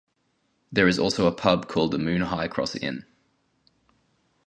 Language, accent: English, Australian English